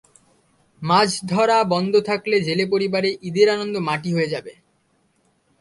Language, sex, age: Bengali, male, under 19